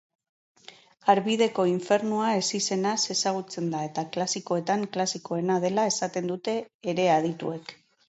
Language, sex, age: Basque, female, 40-49